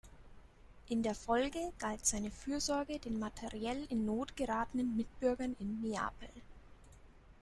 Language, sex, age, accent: German, female, 19-29, Deutschland Deutsch